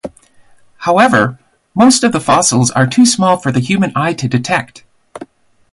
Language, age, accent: English, 30-39, Canadian English